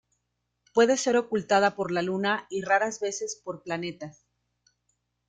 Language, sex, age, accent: Spanish, female, 40-49, México